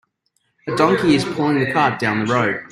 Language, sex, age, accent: English, male, 30-39, Australian English